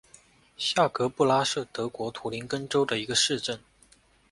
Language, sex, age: Chinese, male, 19-29